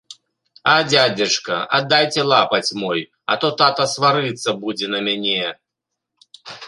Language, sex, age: Belarusian, male, 40-49